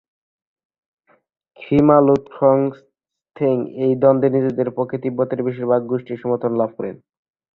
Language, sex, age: Bengali, male, 19-29